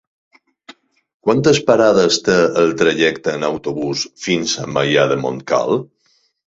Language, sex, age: Catalan, male, 50-59